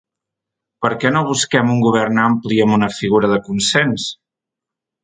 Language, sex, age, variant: Catalan, male, 30-39, Central